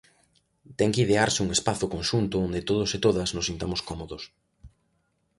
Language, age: Galician, 19-29